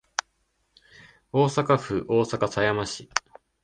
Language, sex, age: Japanese, male, 19-29